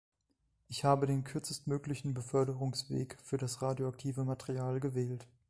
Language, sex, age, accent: German, male, 19-29, Deutschland Deutsch